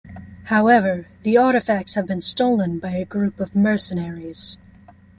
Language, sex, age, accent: English, female, 19-29, United States English